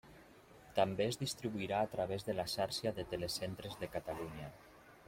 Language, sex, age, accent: Catalan, male, 40-49, valencià